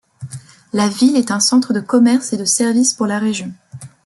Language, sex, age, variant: French, female, 19-29, Français de métropole